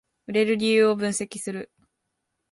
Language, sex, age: Japanese, female, under 19